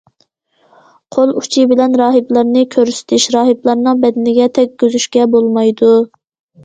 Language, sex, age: Uyghur, female, 19-29